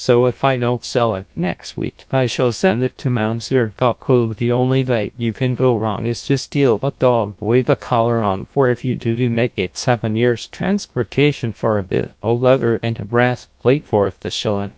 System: TTS, GlowTTS